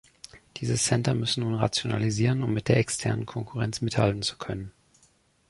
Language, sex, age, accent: German, male, 40-49, Deutschland Deutsch